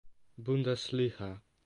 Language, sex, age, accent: English, male, 19-29, Dutch